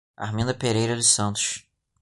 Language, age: Portuguese, under 19